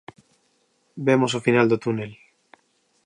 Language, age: Galician, under 19